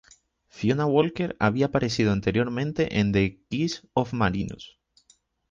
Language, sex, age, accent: Spanish, male, 19-29, España: Islas Canarias